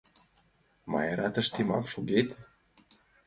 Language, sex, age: Mari, male, under 19